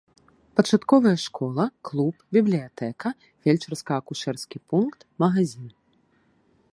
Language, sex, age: Belarusian, female, 30-39